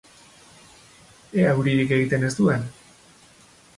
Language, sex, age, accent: Basque, male, 30-39, Mendebalekoa (Araba, Bizkaia, Gipuzkoako mendebaleko herri batzuk)